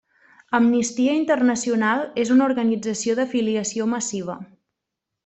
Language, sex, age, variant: Catalan, female, 19-29, Central